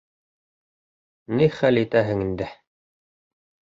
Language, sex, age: Bashkir, male, 30-39